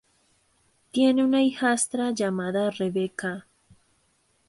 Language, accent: Spanish, América central